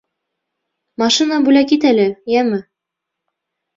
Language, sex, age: Bashkir, female, 19-29